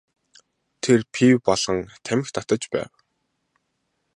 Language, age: Mongolian, 19-29